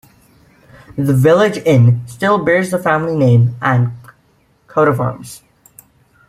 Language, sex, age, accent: English, male, under 19, United States English